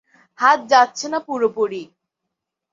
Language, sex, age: Bengali, female, 19-29